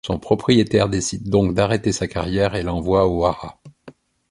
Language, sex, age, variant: French, male, 50-59, Français de métropole